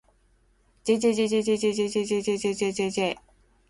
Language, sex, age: Japanese, female, 40-49